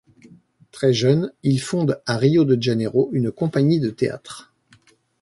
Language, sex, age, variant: French, male, 50-59, Français de métropole